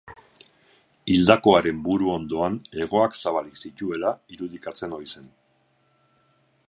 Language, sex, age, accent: Basque, male, 50-59, Erdialdekoa edo Nafarra (Gipuzkoa, Nafarroa)